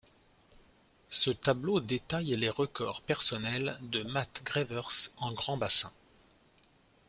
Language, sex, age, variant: French, male, 40-49, Français de métropole